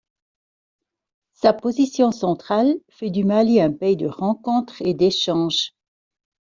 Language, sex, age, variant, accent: French, female, 50-59, Français d'Europe, Français de Suisse